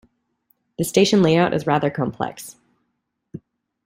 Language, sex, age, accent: English, female, 30-39, United States English